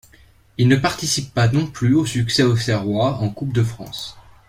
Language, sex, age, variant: French, male, under 19, Français de métropole